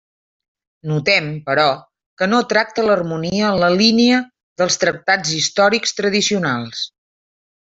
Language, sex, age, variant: Catalan, female, 50-59, Central